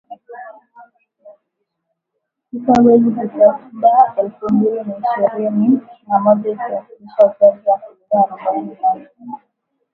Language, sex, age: Swahili, female, 19-29